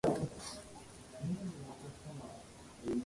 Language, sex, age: English, male, under 19